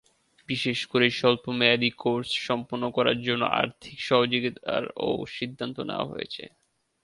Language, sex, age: Bengali, male, 19-29